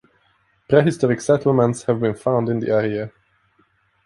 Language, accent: English, United States English